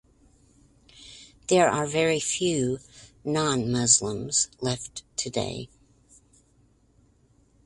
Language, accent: English, United States English